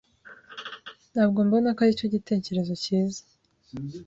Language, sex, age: Kinyarwanda, female, 19-29